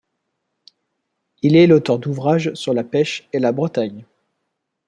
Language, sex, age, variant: French, male, 30-39, Français de métropole